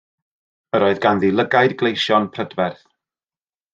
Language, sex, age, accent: Welsh, male, 40-49, Y Deyrnas Unedig Cymraeg